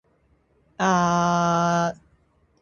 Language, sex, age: Japanese, female, 19-29